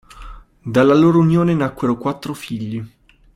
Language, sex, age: Italian, male, 19-29